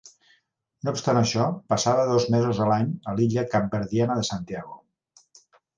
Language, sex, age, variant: Catalan, male, 60-69, Central